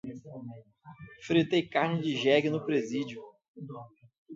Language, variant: Portuguese, Portuguese (Brasil)